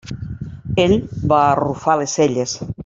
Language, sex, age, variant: Catalan, female, 50-59, Nord-Occidental